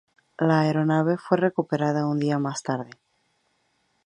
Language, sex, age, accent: Spanish, female, 19-29, México